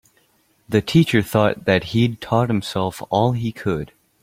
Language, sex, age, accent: English, male, under 19, United States English